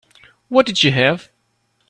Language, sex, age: English, male, 30-39